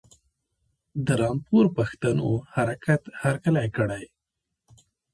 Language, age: Pashto, 30-39